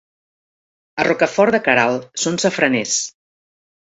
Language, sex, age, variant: Catalan, female, 40-49, Central